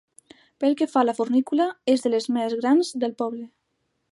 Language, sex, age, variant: Catalan, female, under 19, Alacantí